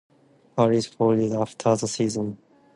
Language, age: English, 19-29